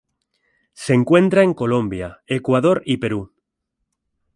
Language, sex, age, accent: Spanish, male, 40-49, España: Centro-Sur peninsular (Madrid, Toledo, Castilla-La Mancha)